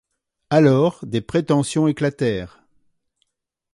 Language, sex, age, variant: French, male, 60-69, Français de métropole